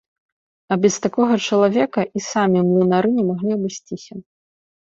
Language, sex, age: Belarusian, female, 19-29